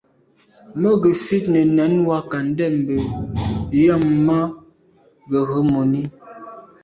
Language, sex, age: Medumba, female, 19-29